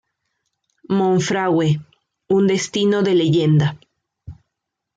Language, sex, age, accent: Spanish, female, 19-29, Andino-Pacífico: Colombia, Perú, Ecuador, oeste de Bolivia y Venezuela andina